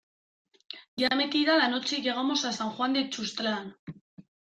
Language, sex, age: Spanish, female, 19-29